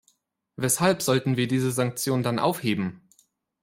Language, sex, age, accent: German, male, 19-29, Deutschland Deutsch